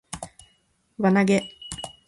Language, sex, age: Japanese, female, 19-29